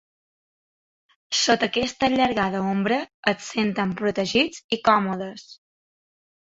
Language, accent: Catalan, mallorquí